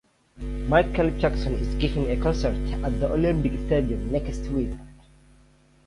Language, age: English, 19-29